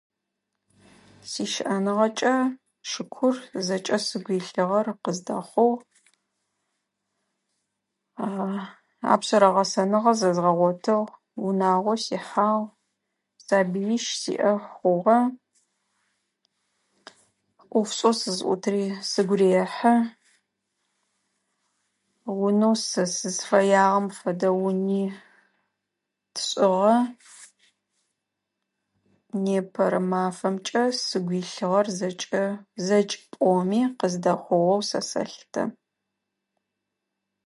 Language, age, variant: Adyghe, 40-49, Адыгабзэ (Кирил, пстэумэ зэдыряе)